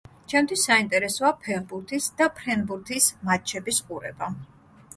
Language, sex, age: Georgian, female, 40-49